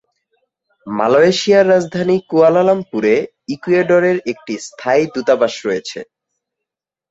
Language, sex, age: Bengali, male, 19-29